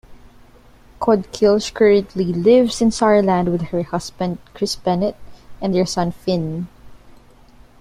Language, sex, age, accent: English, female, 19-29, Filipino